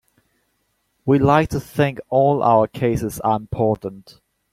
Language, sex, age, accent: English, male, 19-29, United States English